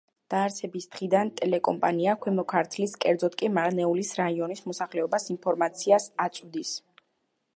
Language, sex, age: Georgian, female, under 19